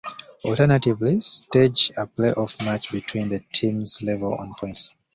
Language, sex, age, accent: English, male, 19-29, United States English